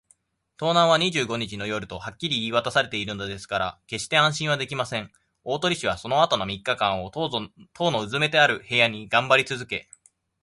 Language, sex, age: Japanese, male, 19-29